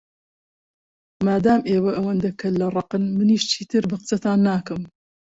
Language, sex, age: Central Kurdish, female, 50-59